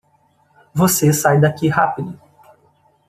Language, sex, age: Portuguese, male, 30-39